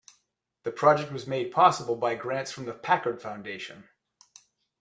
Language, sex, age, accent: English, male, 40-49, United States English